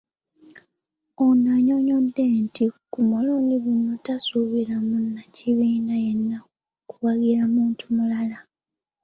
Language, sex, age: Ganda, female, under 19